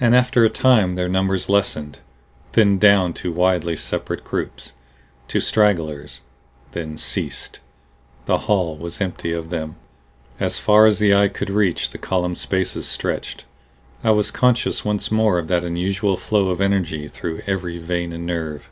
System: none